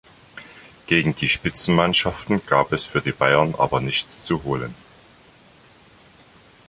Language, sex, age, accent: German, male, 50-59, Deutschland Deutsch